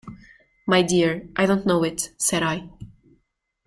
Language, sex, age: English, female, 19-29